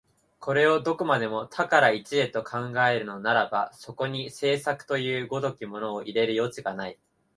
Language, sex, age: Japanese, male, 19-29